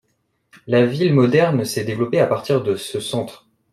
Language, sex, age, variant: French, male, 19-29, Français de métropole